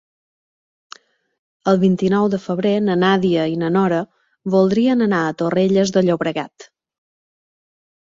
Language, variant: Catalan, Balear